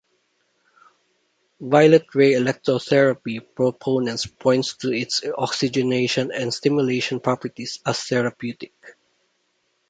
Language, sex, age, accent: English, male, 30-39, Filipino